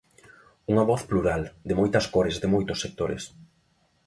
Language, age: Galician, 19-29